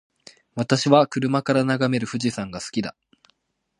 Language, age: Japanese, 19-29